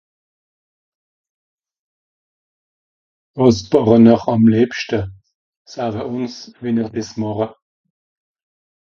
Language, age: Swiss German, 60-69